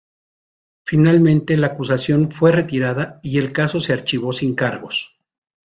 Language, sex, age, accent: Spanish, male, 50-59, México